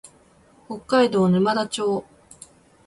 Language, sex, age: Japanese, female, 30-39